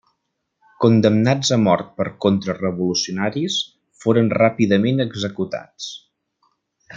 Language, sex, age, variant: Catalan, male, 30-39, Central